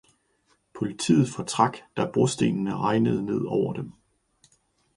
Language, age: Danish, 40-49